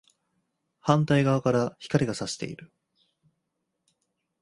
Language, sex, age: Japanese, male, 30-39